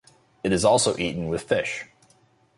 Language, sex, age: English, male, 19-29